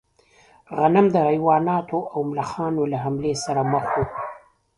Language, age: Pashto, 40-49